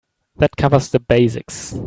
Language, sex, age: English, male, 19-29